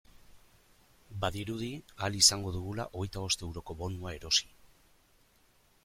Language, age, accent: Basque, 50-59, Erdialdekoa edo Nafarra (Gipuzkoa, Nafarroa)